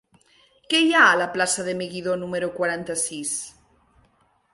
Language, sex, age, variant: Catalan, female, 40-49, Nord-Occidental